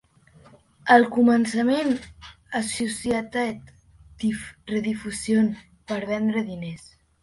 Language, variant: Catalan, Nord-Occidental